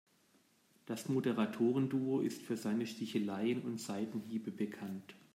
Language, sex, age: German, male, 40-49